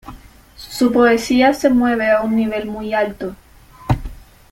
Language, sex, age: Spanish, female, 19-29